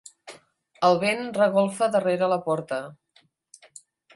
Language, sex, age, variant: Catalan, female, 50-59, Nord-Occidental